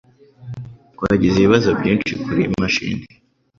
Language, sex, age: Kinyarwanda, male, under 19